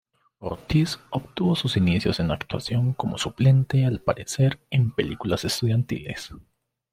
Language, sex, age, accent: Spanish, male, 19-29, Andino-Pacífico: Colombia, Perú, Ecuador, oeste de Bolivia y Venezuela andina